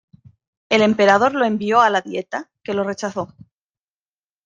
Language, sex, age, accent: Spanish, female, 40-49, España: Norte peninsular (Asturias, Castilla y León, Cantabria, País Vasco, Navarra, Aragón, La Rioja, Guadalajara, Cuenca)